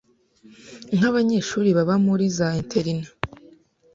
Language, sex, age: Kinyarwanda, female, 19-29